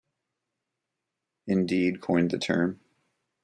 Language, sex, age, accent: English, male, 30-39, United States English